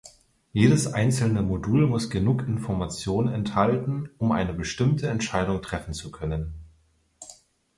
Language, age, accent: German, 19-29, Deutschland Deutsch